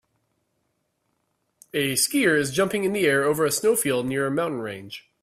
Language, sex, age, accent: English, male, 30-39, United States English